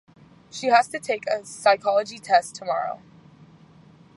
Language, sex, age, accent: English, female, under 19, United States English